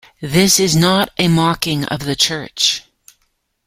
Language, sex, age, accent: English, female, 50-59, Canadian English